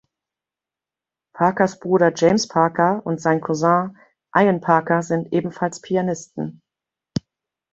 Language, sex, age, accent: German, female, 30-39, Deutschland Deutsch